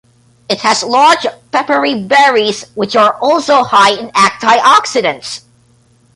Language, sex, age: English, male, 19-29